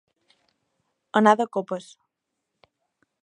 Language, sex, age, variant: Catalan, female, 19-29, Balear